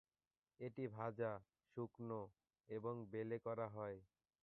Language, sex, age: Bengali, male, 19-29